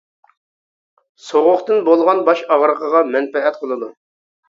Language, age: Uyghur, 40-49